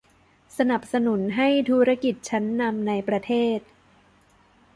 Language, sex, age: Thai, female, 19-29